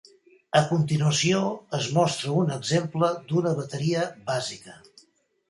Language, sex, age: Catalan, male, 80-89